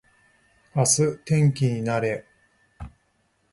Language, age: Japanese, 40-49